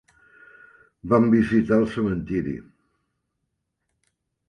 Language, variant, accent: Catalan, Central, balear